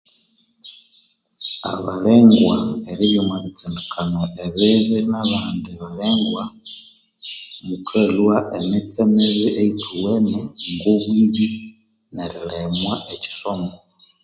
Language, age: Konzo, 19-29